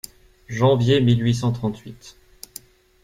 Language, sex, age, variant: French, male, 30-39, Français de métropole